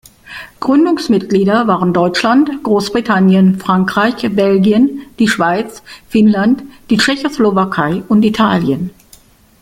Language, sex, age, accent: German, female, 50-59, Deutschland Deutsch